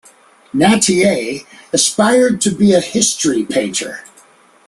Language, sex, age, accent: English, male, 50-59, United States English